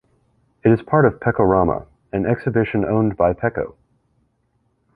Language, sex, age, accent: English, male, 30-39, United States English